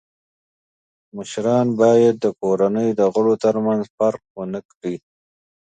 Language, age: Pashto, 30-39